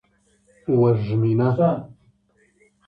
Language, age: Pashto, 30-39